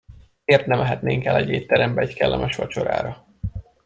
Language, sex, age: Hungarian, male, 19-29